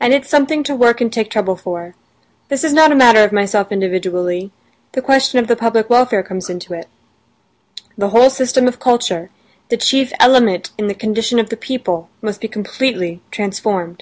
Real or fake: real